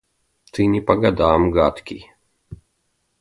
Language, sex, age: Russian, male, 30-39